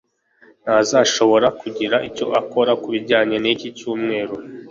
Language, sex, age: Kinyarwanda, male, 19-29